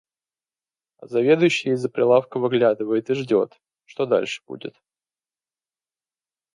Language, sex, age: Russian, male, 19-29